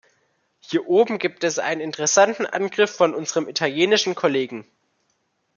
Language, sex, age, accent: German, male, under 19, Deutschland Deutsch